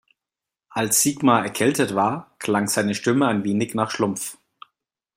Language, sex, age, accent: German, male, 30-39, Deutschland Deutsch